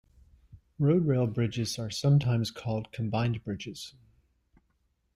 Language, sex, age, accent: English, male, 40-49, United States English